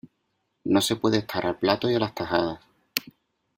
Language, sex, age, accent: Spanish, male, 30-39, España: Sur peninsular (Andalucia, Extremadura, Murcia)